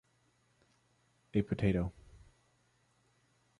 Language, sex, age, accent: English, male, 19-29, United States English